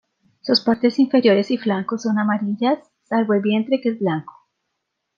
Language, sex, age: Spanish, female, 50-59